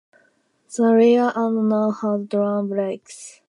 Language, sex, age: English, female, under 19